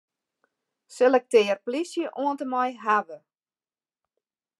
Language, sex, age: Western Frisian, female, 50-59